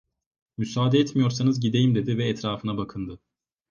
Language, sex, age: Turkish, male, 19-29